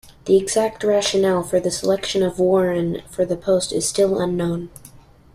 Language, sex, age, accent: English, male, under 19, United States English